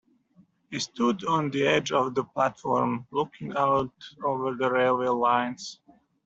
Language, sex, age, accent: English, male, 40-49, Australian English